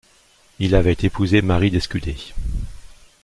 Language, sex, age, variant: French, male, 40-49, Français de métropole